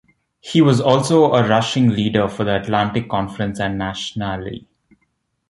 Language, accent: English, India and South Asia (India, Pakistan, Sri Lanka)